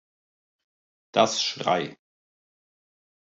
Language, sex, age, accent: German, male, 40-49, Deutschland Deutsch